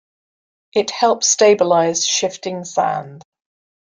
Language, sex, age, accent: English, female, 50-59, Scottish English